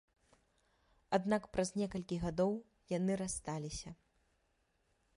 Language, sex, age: Belarusian, female, 19-29